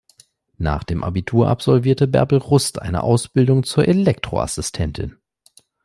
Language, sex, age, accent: German, male, 19-29, Deutschland Deutsch